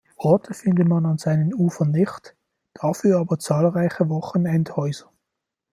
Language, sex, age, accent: German, male, 19-29, Schweizerdeutsch